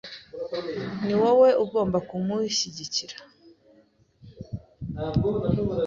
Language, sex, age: Kinyarwanda, female, 19-29